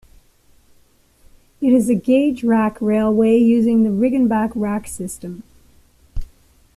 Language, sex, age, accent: English, female, 50-59, Canadian English